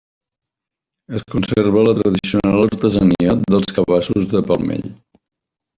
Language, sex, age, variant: Catalan, male, 50-59, Central